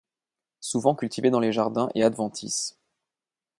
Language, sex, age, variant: French, male, 30-39, Français de métropole